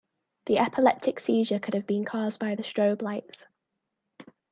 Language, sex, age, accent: English, female, 19-29, England English